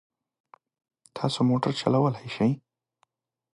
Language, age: Pashto, 19-29